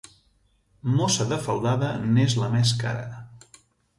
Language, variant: Catalan, Central